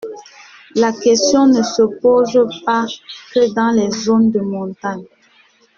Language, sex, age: French, female, 19-29